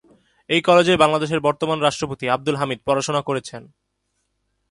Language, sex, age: Bengali, male, 19-29